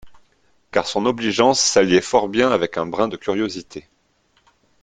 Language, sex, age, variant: French, male, 30-39, Français de métropole